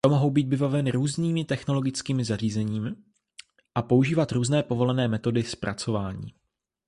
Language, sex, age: Czech, male, 19-29